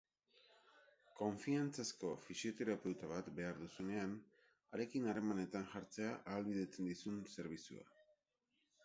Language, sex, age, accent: Basque, male, 50-59, Erdialdekoa edo Nafarra (Gipuzkoa, Nafarroa)